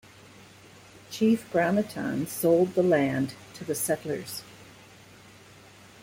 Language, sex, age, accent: English, female, 60-69, Canadian English